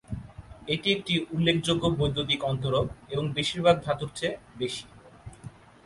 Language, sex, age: Bengali, male, 19-29